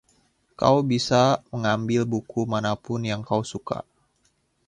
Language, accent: Indonesian, Indonesia